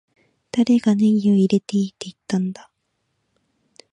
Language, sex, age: Japanese, female, 19-29